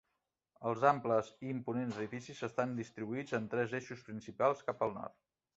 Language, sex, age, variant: Catalan, male, 50-59, Central